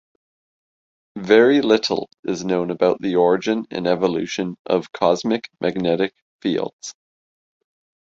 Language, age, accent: English, 30-39, Canadian English